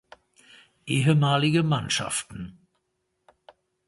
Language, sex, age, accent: German, male, 60-69, Deutschland Deutsch